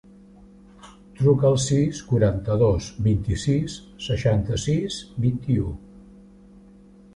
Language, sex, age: Catalan, male, 60-69